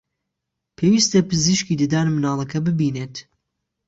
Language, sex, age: Central Kurdish, male, 19-29